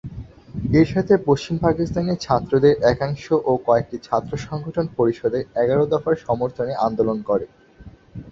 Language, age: Bengali, 19-29